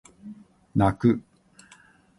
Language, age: Japanese, 60-69